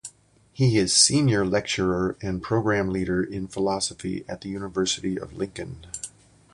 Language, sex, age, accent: English, male, 60-69, United States English